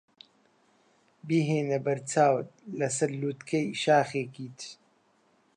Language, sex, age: Central Kurdish, male, 19-29